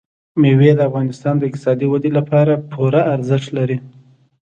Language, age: Pashto, 19-29